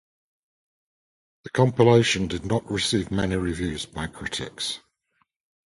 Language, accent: English, England English